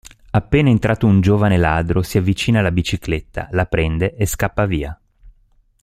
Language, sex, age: Italian, male, 40-49